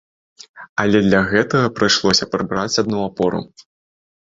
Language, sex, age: Belarusian, male, under 19